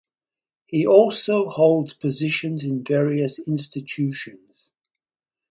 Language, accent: English, Australian English